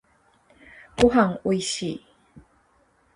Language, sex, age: Japanese, female, 19-29